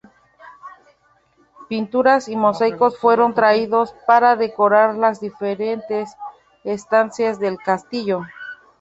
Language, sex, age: Spanish, female, 30-39